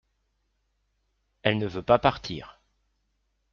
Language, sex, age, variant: French, male, 40-49, Français de métropole